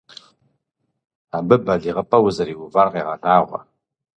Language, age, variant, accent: Kabardian, 40-49, Адыгэбзэ (Къэбэрдей, Кирил, псоми зэдай), Джылэхъстэней (Gilahsteney)